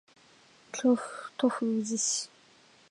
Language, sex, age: Japanese, female, 19-29